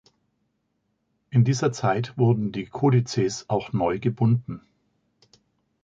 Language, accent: German, Deutschland Deutsch